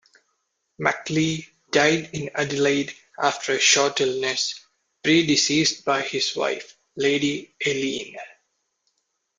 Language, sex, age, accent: English, male, 19-29, India and South Asia (India, Pakistan, Sri Lanka)